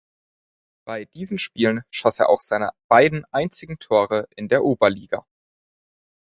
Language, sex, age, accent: German, male, under 19, Deutschland Deutsch